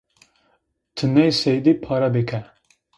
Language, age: Zaza, 19-29